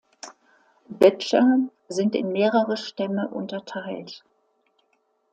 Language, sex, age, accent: German, female, 60-69, Deutschland Deutsch